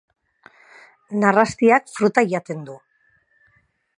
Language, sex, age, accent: Basque, female, 30-39, Mendebalekoa (Araba, Bizkaia, Gipuzkoako mendebaleko herri batzuk)